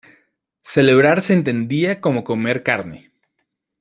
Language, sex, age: Spanish, male, 19-29